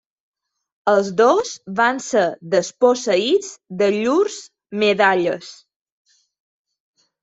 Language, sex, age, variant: Catalan, female, 30-39, Balear